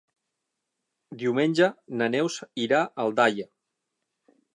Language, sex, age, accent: Catalan, male, 50-59, balear; central